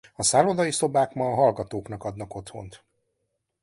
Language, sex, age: Hungarian, male, 50-59